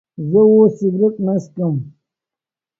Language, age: Pashto, 30-39